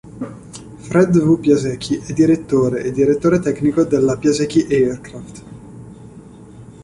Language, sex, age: Italian, male, 19-29